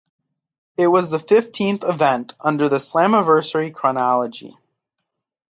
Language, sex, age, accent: English, male, under 19, United States English